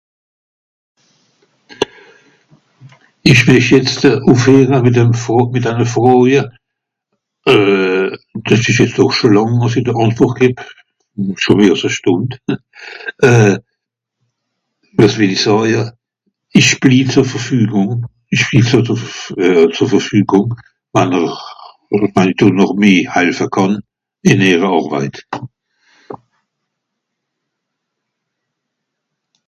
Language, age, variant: Swiss German, 70-79, Nordniederàlemmànisch (Rishoffe, Zàwere, Bùsswìller, Hawenau, Brüemt, Stroossbùri, Molse, Dàmbàch, Schlettstàtt, Pfàlzbùri usw.)